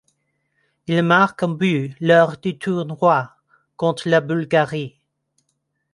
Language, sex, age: French, female, 30-39